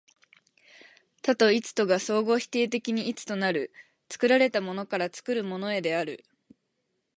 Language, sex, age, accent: Japanese, female, 19-29, 標準語